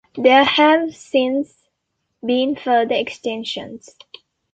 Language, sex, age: English, female, 19-29